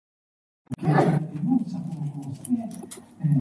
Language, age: Cantonese, 19-29